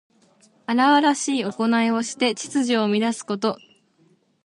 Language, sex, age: Japanese, female, 19-29